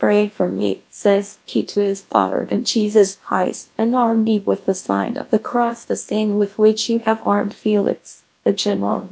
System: TTS, GlowTTS